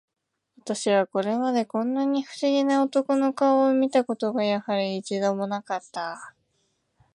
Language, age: Japanese, 19-29